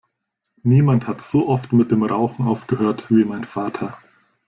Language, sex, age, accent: German, male, 19-29, Deutschland Deutsch